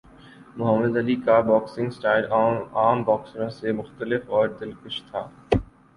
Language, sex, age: Urdu, male, 19-29